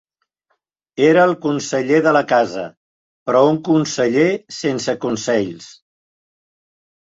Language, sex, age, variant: Catalan, male, 70-79, Central